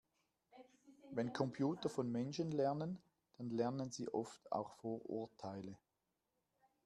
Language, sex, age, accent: German, male, 50-59, Schweizerdeutsch